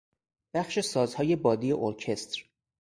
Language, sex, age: Persian, male, 30-39